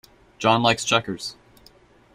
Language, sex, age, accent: English, male, 19-29, United States English